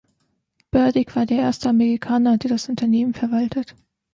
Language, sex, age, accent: German, female, 19-29, Deutschland Deutsch